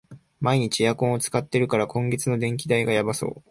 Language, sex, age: Japanese, male, 19-29